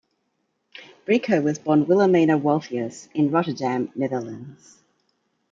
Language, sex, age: English, female, 40-49